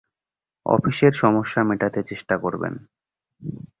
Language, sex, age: Bengali, male, 19-29